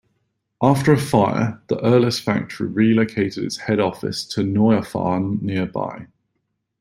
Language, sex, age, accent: English, male, 30-39, England English